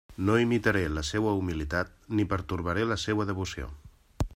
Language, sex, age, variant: Catalan, male, 40-49, Central